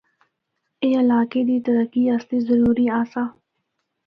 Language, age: Northern Hindko, 19-29